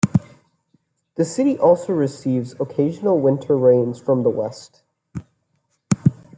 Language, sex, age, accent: English, male, 19-29, United States English